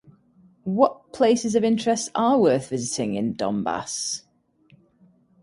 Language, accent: English, England English